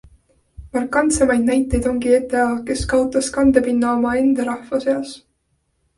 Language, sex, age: Estonian, female, 19-29